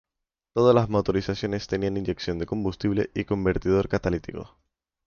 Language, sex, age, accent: Spanish, male, 19-29, España: Centro-Sur peninsular (Madrid, Toledo, Castilla-La Mancha); España: Islas Canarias